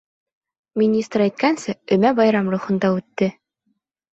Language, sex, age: Bashkir, female, 19-29